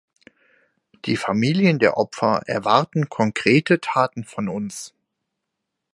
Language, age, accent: German, 19-29, Deutschland Deutsch